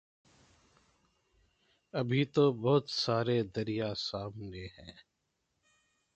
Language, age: Urdu, 40-49